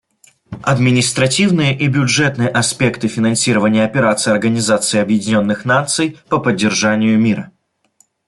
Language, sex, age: Russian, male, 19-29